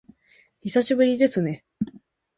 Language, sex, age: Japanese, female, 19-29